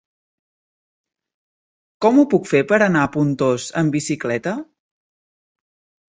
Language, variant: Catalan, Central